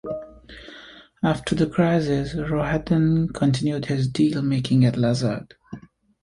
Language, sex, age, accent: English, male, 19-29, England English